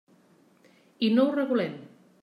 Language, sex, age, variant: Catalan, female, 40-49, Central